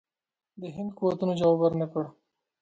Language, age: Pashto, 19-29